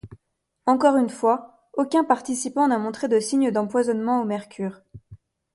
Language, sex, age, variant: French, female, 30-39, Français de métropole